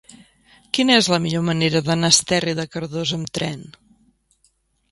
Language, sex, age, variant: Catalan, female, 40-49, Central